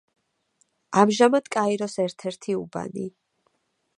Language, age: Georgian, 30-39